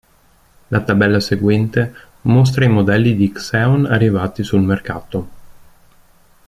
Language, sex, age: Italian, male, 30-39